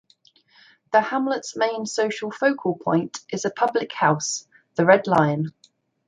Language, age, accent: English, 30-39, England English